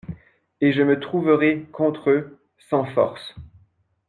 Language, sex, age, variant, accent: French, male, 19-29, Français d'Amérique du Nord, Français du Canada